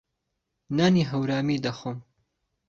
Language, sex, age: Central Kurdish, male, 19-29